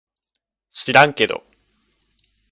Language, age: Japanese, 19-29